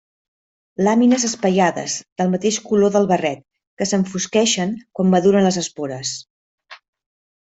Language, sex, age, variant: Catalan, female, 50-59, Central